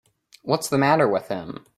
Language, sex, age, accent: English, male, under 19, United States English